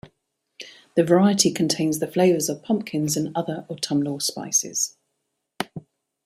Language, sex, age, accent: English, female, 40-49, England English